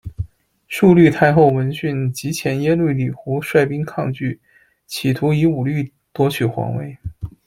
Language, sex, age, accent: Chinese, male, 30-39, 出生地：北京市